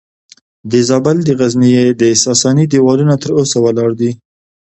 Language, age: Pashto, 30-39